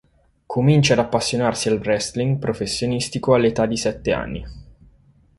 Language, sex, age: Italian, male, 30-39